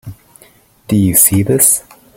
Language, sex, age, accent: English, male, 19-29, United States English